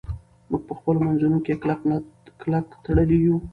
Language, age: Pashto, 19-29